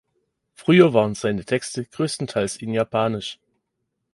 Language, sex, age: German, male, 30-39